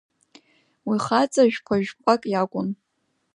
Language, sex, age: Abkhazian, female, under 19